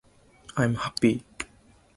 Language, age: Japanese, 19-29